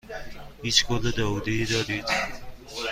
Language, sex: Persian, male